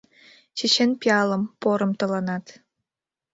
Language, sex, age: Mari, female, 19-29